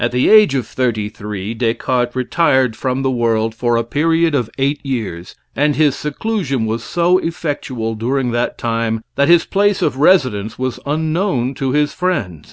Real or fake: real